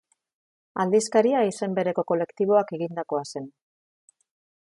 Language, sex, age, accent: Basque, female, 40-49, Mendebalekoa (Araba, Bizkaia, Gipuzkoako mendebaleko herri batzuk)